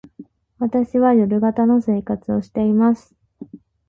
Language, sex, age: Japanese, female, 19-29